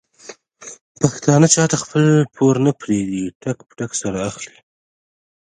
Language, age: Pashto, 19-29